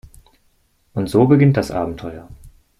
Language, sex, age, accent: German, male, 19-29, Deutschland Deutsch